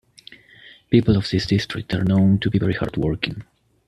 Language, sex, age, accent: English, male, 19-29, United States English